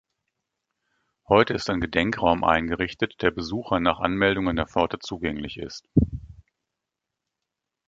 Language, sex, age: German, male, 50-59